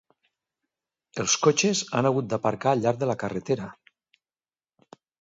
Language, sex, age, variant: Catalan, male, 50-59, Nord-Occidental